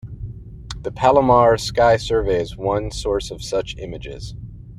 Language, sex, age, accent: English, male, 30-39, United States English